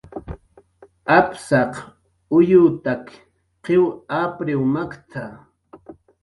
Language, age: Jaqaru, 40-49